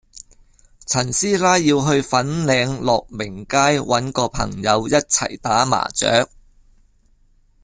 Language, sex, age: Cantonese, male, 50-59